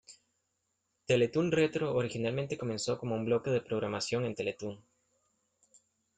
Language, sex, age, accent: Spanish, male, 19-29, América central